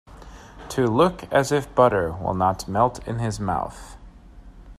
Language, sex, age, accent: English, male, 30-39, United States English